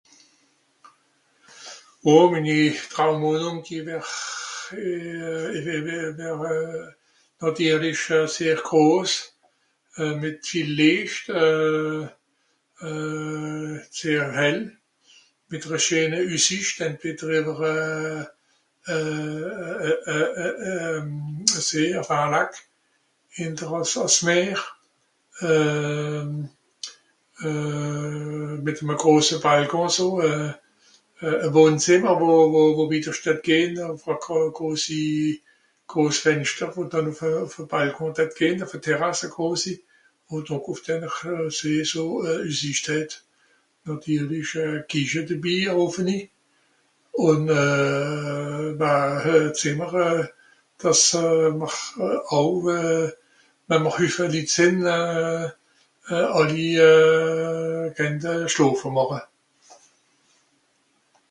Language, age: Swiss German, 60-69